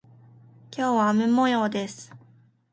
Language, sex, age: Japanese, female, 19-29